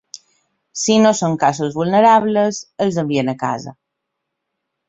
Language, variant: Catalan, Balear